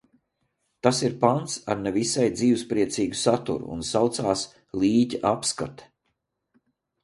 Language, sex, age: Latvian, male, 50-59